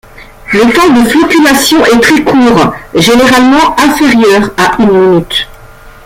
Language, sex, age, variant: French, female, 50-59, Français de métropole